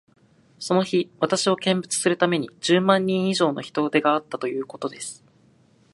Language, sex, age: Japanese, male, 19-29